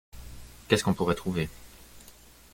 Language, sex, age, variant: French, male, 19-29, Français de métropole